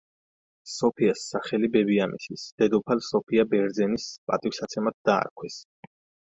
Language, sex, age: Georgian, male, 30-39